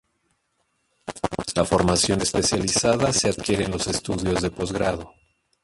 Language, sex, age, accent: Spanish, male, 40-49, México